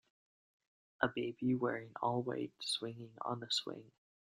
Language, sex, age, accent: English, male, 19-29, Canadian English